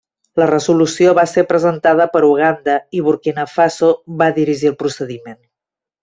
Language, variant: Catalan, Central